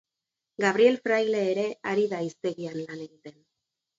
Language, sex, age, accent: Basque, female, 40-49, Erdialdekoa edo Nafarra (Gipuzkoa, Nafarroa)